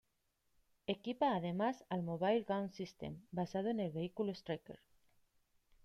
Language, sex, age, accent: Spanish, female, 30-39, España: Norte peninsular (Asturias, Castilla y León, Cantabria, País Vasco, Navarra, Aragón, La Rioja, Guadalajara, Cuenca)